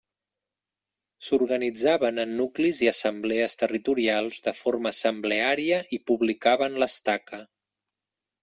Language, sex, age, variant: Catalan, male, 30-39, Central